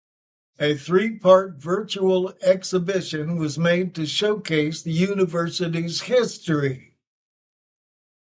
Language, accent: English, United States English